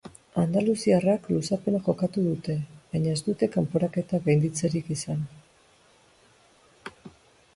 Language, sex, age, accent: Basque, female, 40-49, Mendebalekoa (Araba, Bizkaia, Gipuzkoako mendebaleko herri batzuk)